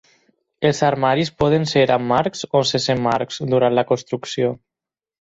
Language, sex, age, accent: Catalan, male, under 19, valencià